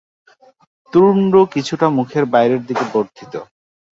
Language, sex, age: Bengali, male, 19-29